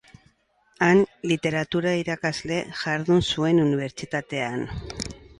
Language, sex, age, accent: Basque, female, 60-69, Erdialdekoa edo Nafarra (Gipuzkoa, Nafarroa)